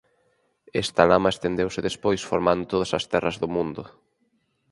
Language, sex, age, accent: Galician, male, 19-29, Normativo (estándar)